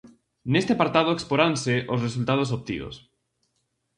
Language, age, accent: Galician, 19-29, Atlántico (seseo e gheada)